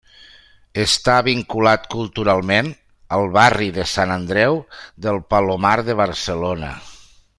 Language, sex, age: Catalan, male, 60-69